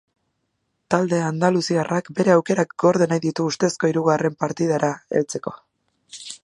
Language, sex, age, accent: Basque, female, 19-29, Erdialdekoa edo Nafarra (Gipuzkoa, Nafarroa)